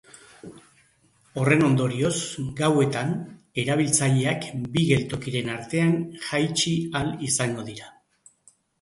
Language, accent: Basque, Erdialdekoa edo Nafarra (Gipuzkoa, Nafarroa)